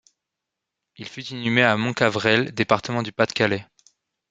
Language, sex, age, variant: French, male, 19-29, Français de métropole